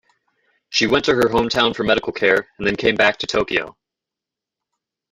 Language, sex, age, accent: English, male, 19-29, United States English